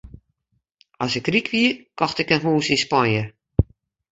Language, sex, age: Western Frisian, female, 50-59